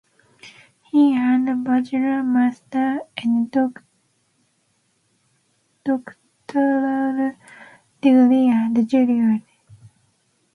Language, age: English, 19-29